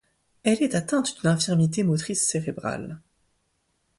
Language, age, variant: French, 19-29, Français de métropole